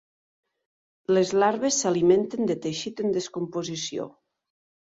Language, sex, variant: Catalan, female, Nord-Occidental